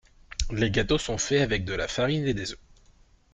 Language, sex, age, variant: French, male, 30-39, Français de métropole